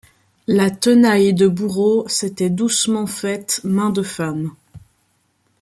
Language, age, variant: French, 19-29, Français de métropole